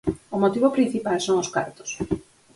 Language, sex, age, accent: Galician, female, 30-39, Normativo (estándar)